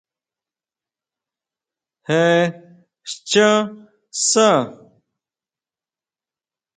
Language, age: Huautla Mazatec, 19-29